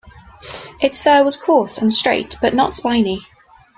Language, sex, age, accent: English, female, 19-29, England English